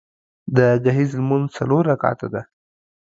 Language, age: Pashto, 19-29